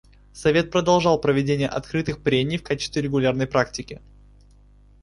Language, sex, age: Russian, male, 19-29